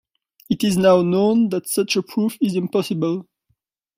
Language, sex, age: English, male, 19-29